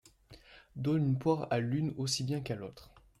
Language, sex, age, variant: French, male, 19-29, Français de métropole